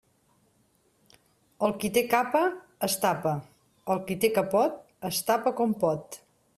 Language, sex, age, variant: Catalan, female, 50-59, Central